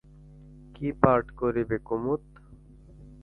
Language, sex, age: Bengali, male, 19-29